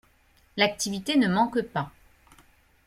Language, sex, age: French, female, 40-49